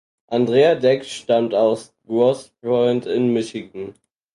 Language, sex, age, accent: German, male, under 19, Deutschland Deutsch